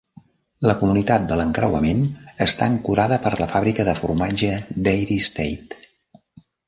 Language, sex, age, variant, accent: Catalan, male, 70-79, Central, central